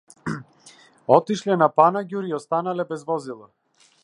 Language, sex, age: Macedonian, female, 19-29